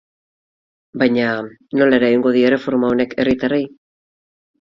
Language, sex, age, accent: Basque, female, 40-49, Mendebalekoa (Araba, Bizkaia, Gipuzkoako mendebaleko herri batzuk)